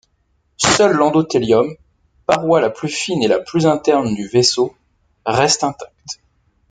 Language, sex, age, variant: French, male, 40-49, Français de métropole